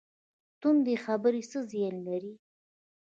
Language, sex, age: Pashto, female, 19-29